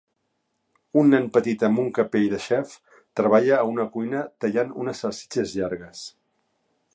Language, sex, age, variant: Catalan, male, 50-59, Central